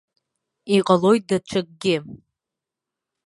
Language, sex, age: Abkhazian, female, under 19